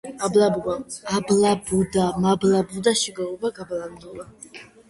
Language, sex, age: Georgian, female, under 19